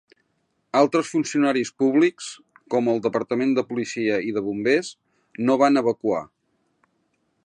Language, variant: Catalan, Central